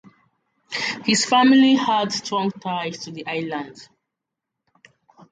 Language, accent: English, Nigerian English